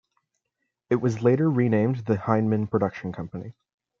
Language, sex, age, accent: English, male, under 19, United States English